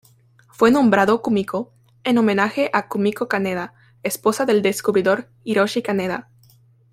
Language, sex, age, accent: Spanish, female, 19-29, México